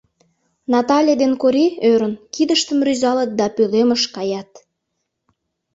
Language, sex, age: Mari, female, 19-29